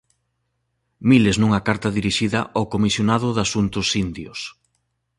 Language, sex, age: Galician, male, 40-49